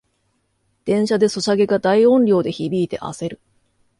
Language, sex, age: Japanese, female, 40-49